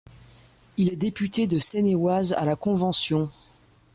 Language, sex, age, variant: French, female, 19-29, Français de métropole